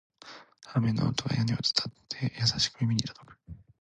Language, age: Japanese, 19-29